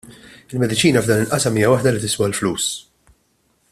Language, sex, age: Maltese, male, 40-49